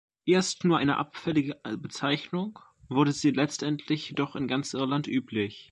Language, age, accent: German, under 19, Deutschland Deutsch